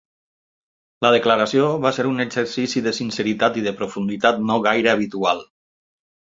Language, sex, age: Catalan, male, 50-59